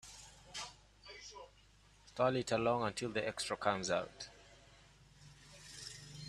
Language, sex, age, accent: English, male, 19-29, England English